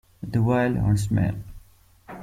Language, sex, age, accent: English, male, 19-29, United States English